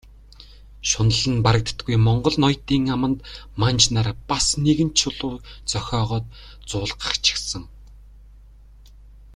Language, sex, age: Mongolian, male, 19-29